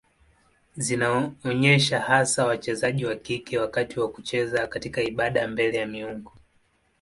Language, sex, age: Swahili, male, 19-29